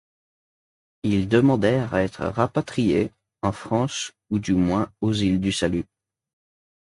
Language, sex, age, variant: French, male, under 19, Français de métropole